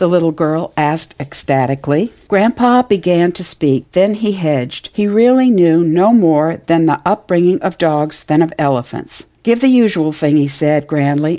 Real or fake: real